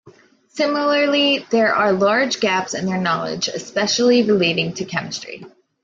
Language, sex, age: English, female, 30-39